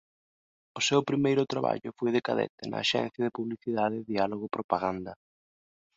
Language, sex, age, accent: Galician, male, 19-29, Normativo (estándar)